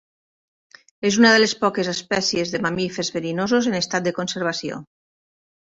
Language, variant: Catalan, Nord-Occidental